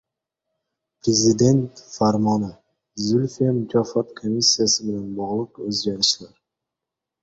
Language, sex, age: Uzbek, male, under 19